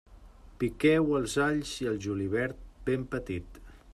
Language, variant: Catalan, Central